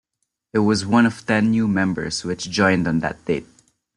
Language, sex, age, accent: English, male, 19-29, Filipino